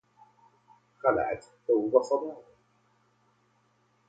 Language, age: Arabic, 40-49